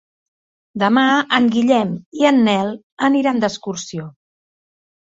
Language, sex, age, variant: Catalan, female, 40-49, Central